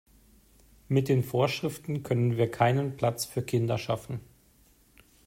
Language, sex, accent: German, male, Deutschland Deutsch